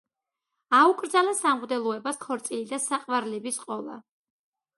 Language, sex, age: Georgian, female, 30-39